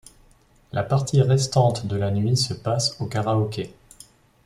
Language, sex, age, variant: French, male, 19-29, Français de métropole